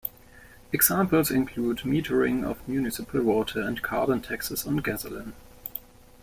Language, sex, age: English, male, 19-29